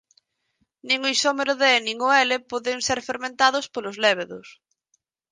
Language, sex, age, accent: Galician, female, 19-29, Normativo (estándar)